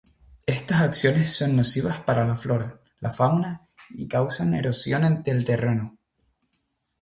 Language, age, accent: Spanish, under 19, España: Islas Canarias